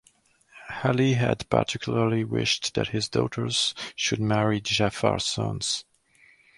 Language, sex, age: English, male, 30-39